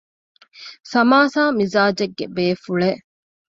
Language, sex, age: Divehi, female, 30-39